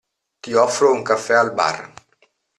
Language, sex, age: Italian, male, 40-49